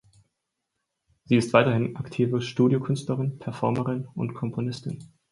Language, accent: German, Deutschland Deutsch